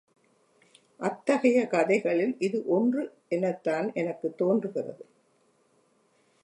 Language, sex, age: Tamil, female, 70-79